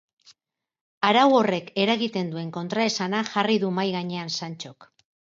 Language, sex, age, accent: Basque, female, 50-59, Erdialdekoa edo Nafarra (Gipuzkoa, Nafarroa)